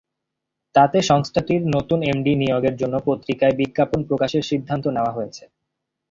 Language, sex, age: Bengali, male, 19-29